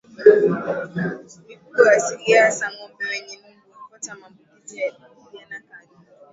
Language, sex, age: Swahili, female, 19-29